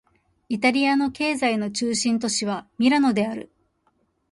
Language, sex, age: Japanese, female, 30-39